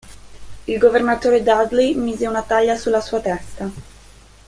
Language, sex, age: Italian, female, 19-29